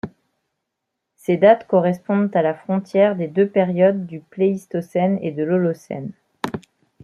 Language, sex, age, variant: French, female, 30-39, Français de métropole